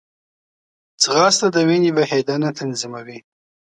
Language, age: Pashto, 19-29